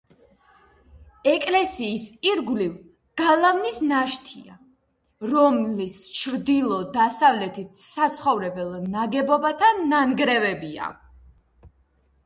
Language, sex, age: Georgian, female, 50-59